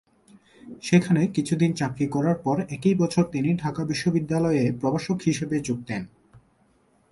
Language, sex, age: Bengali, male, 19-29